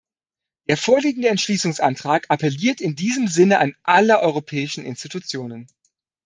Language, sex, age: German, male, 30-39